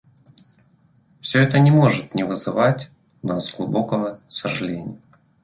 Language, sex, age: Russian, male, 40-49